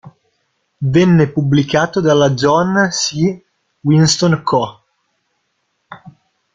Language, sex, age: Italian, male, 19-29